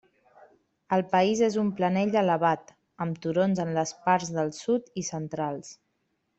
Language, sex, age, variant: Catalan, female, 40-49, Central